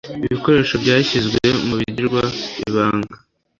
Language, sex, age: Kinyarwanda, male, under 19